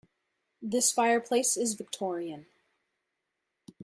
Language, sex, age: English, female, 30-39